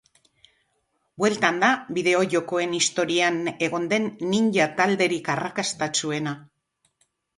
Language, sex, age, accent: Basque, female, 60-69, Mendebalekoa (Araba, Bizkaia, Gipuzkoako mendebaleko herri batzuk)